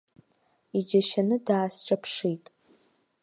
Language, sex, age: Abkhazian, female, 19-29